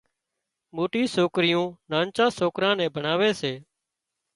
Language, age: Wadiyara Koli, 30-39